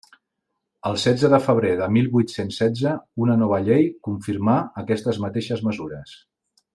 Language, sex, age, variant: Catalan, male, 40-49, Central